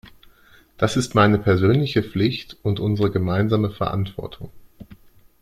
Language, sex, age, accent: German, male, 30-39, Deutschland Deutsch